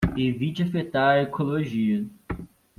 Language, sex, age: Portuguese, male, 19-29